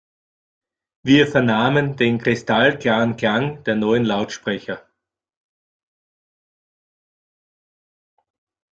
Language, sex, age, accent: German, male, 40-49, Österreichisches Deutsch